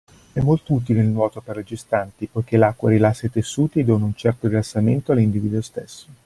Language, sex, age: Italian, male, 40-49